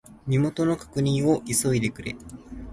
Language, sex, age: Japanese, male, 19-29